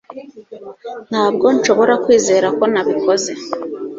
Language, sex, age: Kinyarwanda, female, 30-39